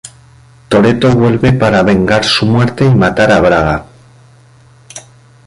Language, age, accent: Spanish, 50-59, España: Norte peninsular (Asturias, Castilla y León, Cantabria, País Vasco, Navarra, Aragón, La Rioja, Guadalajara, Cuenca)